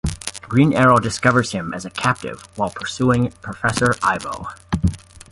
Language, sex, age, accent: English, male, 50-59, United States English